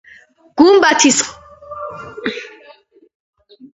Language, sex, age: Georgian, female, under 19